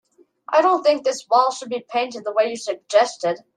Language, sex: English, male